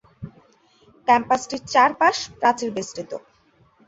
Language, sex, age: Bengali, female, 19-29